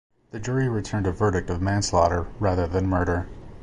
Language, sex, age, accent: English, male, 30-39, United States English